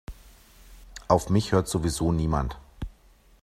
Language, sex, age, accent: German, male, 40-49, Deutschland Deutsch